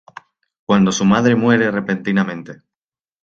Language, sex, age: Spanish, male, 19-29